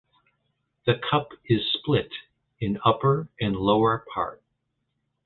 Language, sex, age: English, male, 50-59